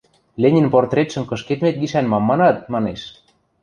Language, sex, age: Western Mari, male, 19-29